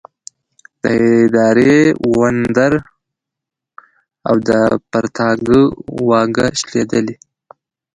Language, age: Pashto, 19-29